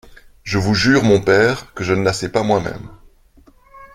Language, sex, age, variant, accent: French, male, 40-49, Français d'Europe, Français de Belgique